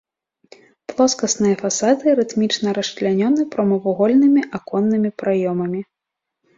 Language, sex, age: Belarusian, female, 19-29